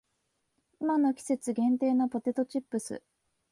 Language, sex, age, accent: Japanese, female, 19-29, 関東